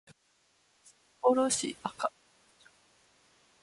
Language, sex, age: Japanese, female, 30-39